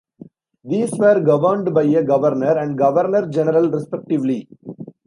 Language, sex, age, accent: English, male, 19-29, India and South Asia (India, Pakistan, Sri Lanka)